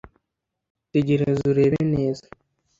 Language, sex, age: Kinyarwanda, male, under 19